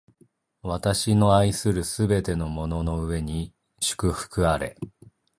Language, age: Japanese, 30-39